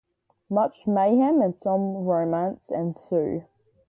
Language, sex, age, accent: English, female, under 19, Australian English